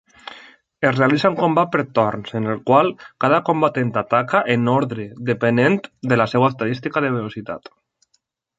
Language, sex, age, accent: Catalan, male, 19-29, valencià